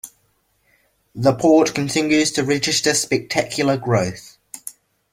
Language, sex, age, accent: English, male, 19-29, New Zealand English